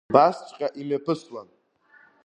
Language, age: Abkhazian, under 19